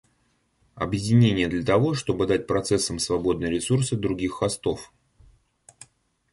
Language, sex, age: Russian, male, 30-39